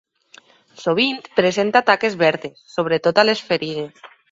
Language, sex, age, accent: Catalan, female, 30-39, valencià